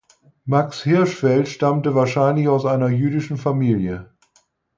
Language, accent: German, Norddeutsch